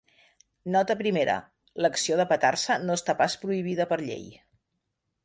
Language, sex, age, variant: Catalan, female, 50-59, Central